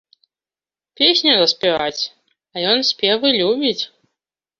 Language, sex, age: Belarusian, female, 30-39